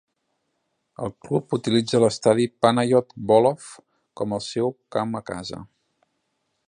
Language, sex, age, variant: Catalan, male, 30-39, Central